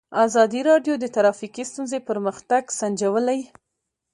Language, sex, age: Pashto, female, 19-29